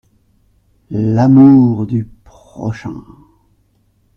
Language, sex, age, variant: French, male, 40-49, Français de métropole